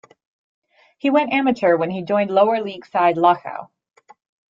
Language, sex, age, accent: English, female, 30-39, United States English